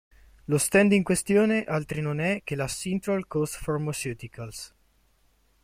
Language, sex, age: Italian, male, 19-29